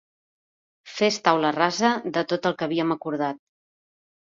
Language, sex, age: Catalan, female, 40-49